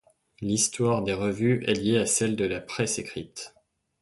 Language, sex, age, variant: French, male, 19-29, Français de métropole